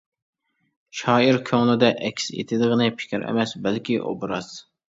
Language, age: Uyghur, 19-29